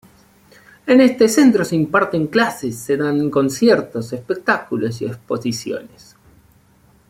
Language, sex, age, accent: Spanish, male, 30-39, Rioplatense: Argentina, Uruguay, este de Bolivia, Paraguay